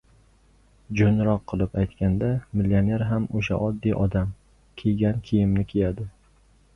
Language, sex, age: Uzbek, male, 19-29